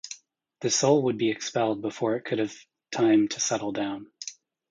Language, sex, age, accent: English, male, 30-39, United States English